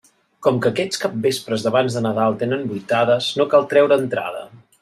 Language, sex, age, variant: Catalan, male, 40-49, Central